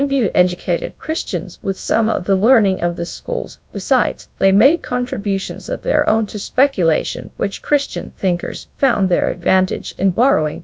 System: TTS, GradTTS